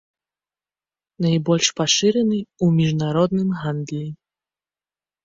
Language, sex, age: Belarusian, female, 19-29